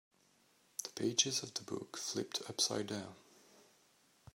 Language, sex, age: English, male, 30-39